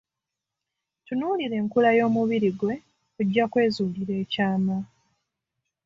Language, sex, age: Ganda, female, 19-29